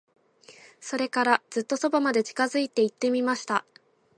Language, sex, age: Japanese, female, 19-29